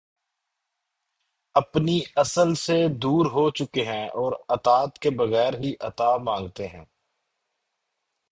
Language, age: Urdu, 30-39